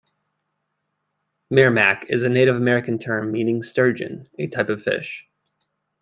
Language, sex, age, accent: English, male, 30-39, United States English